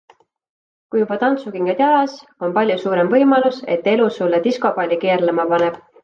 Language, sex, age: Estonian, female, 19-29